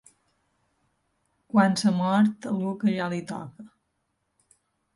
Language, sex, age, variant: Catalan, female, 40-49, Balear